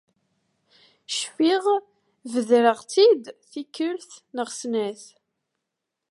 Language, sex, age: Kabyle, female, 19-29